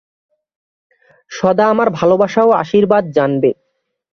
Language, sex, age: Bengali, male, 19-29